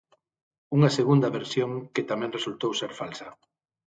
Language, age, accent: Galician, 50-59, Atlántico (seseo e gheada); Normativo (estándar)